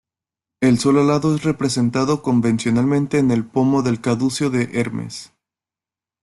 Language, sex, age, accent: Spanish, male, 19-29, México